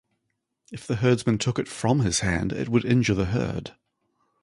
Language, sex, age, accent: English, male, 30-39, New Zealand English